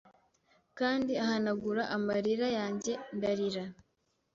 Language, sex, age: Kinyarwanda, female, 19-29